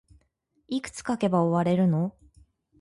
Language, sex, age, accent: Japanese, female, 30-39, 標準語